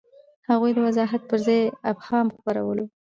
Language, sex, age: Pashto, female, 19-29